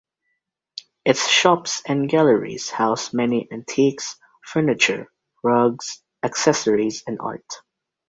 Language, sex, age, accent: English, male, under 19, England English